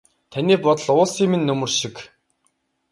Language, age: Mongolian, 19-29